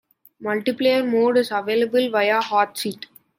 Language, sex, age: English, male, under 19